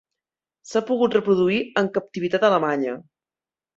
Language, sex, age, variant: Catalan, female, 30-39, Central